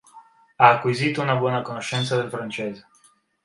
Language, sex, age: Italian, male, 19-29